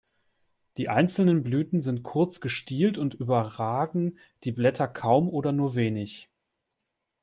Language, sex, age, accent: German, male, 30-39, Deutschland Deutsch